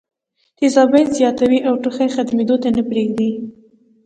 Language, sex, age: Pashto, female, under 19